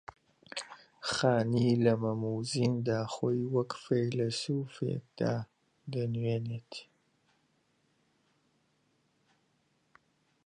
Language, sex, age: Central Kurdish, male, 30-39